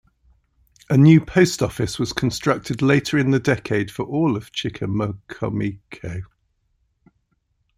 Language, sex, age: English, male, 50-59